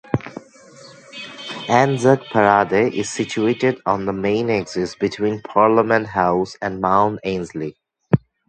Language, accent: English, India and South Asia (India, Pakistan, Sri Lanka)